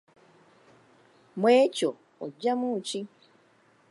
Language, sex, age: Ganda, female, 30-39